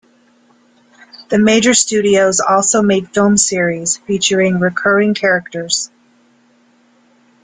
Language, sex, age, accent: English, female, 40-49, United States English